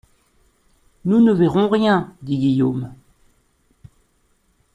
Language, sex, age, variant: French, male, 50-59, Français de métropole